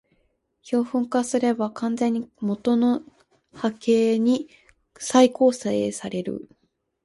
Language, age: Japanese, 19-29